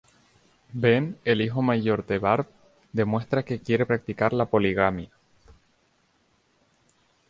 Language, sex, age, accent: Spanish, male, 19-29, España: Islas Canarias